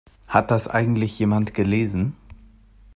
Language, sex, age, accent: German, male, 19-29, Deutschland Deutsch